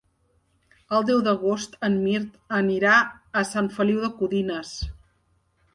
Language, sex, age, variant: Catalan, female, 40-49, Septentrional